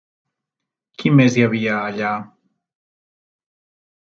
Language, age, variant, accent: Catalan, 30-39, Central, central